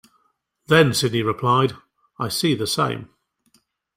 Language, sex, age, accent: English, male, 50-59, England English